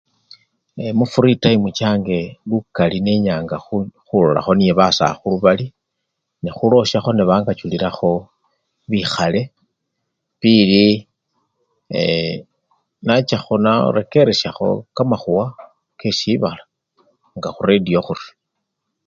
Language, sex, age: Luyia, male, 60-69